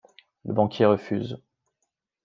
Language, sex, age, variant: French, male, 19-29, Français de métropole